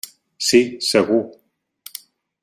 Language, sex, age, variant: Catalan, male, 40-49, Central